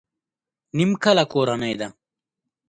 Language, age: Pashto, 19-29